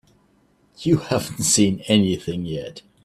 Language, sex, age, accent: English, male, 30-39, England English